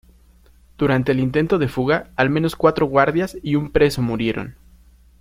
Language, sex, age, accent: Spanish, male, 19-29, México